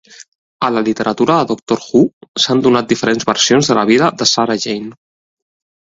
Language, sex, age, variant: Catalan, male, 30-39, Central